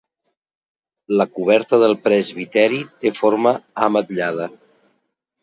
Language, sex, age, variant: Catalan, male, 50-59, Central